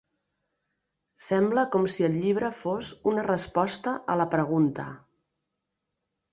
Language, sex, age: Catalan, female, 40-49